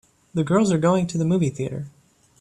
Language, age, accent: English, 19-29, United States English